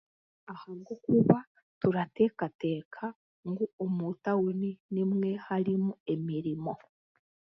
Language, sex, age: Chiga, female, 19-29